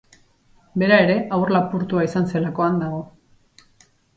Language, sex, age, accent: Basque, female, 40-49, Erdialdekoa edo Nafarra (Gipuzkoa, Nafarroa)